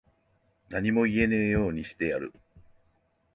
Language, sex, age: Japanese, male, 50-59